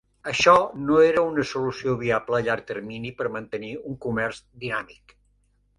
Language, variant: Catalan, Central